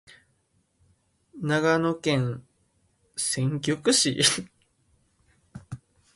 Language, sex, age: Japanese, male, 19-29